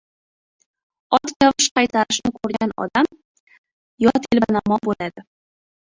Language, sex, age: Uzbek, female, 19-29